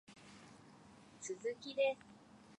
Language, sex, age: Japanese, male, 19-29